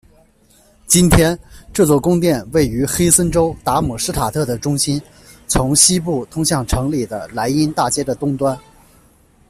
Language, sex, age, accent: Chinese, male, 30-39, 出生地：江苏省